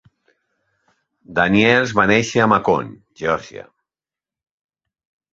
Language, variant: Catalan, Septentrional